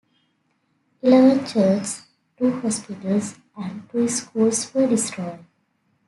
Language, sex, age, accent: English, female, 19-29, United States English